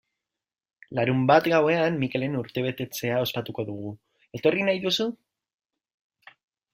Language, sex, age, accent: Basque, male, 19-29, Erdialdekoa edo Nafarra (Gipuzkoa, Nafarroa)